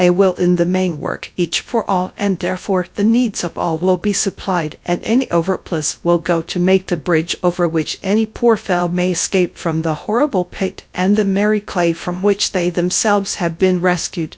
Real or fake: fake